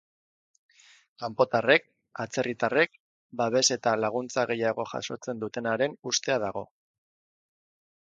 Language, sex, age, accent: Basque, male, 30-39, Erdialdekoa edo Nafarra (Gipuzkoa, Nafarroa)